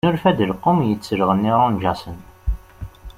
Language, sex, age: Kabyle, male, 19-29